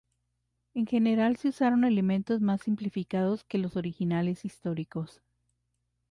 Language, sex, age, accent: Spanish, female, 30-39, México